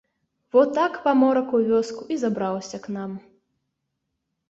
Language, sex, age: Belarusian, female, 19-29